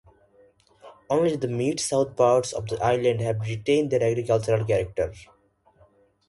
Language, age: English, 19-29